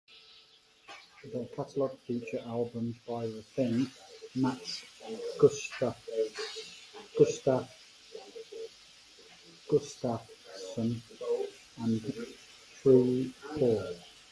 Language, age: English, 30-39